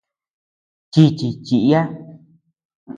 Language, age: Tepeuxila Cuicatec, under 19